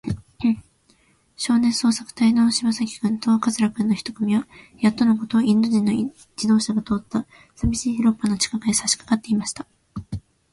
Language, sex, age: Japanese, female, 19-29